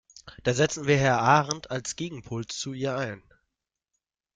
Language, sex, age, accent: German, male, 19-29, Deutschland Deutsch